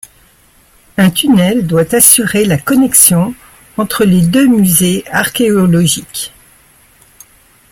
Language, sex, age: French, male, 60-69